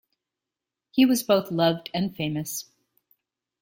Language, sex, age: English, female, 50-59